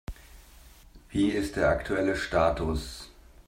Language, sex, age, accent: German, male, 19-29, Deutschland Deutsch